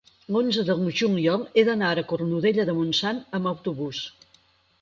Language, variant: Catalan, Central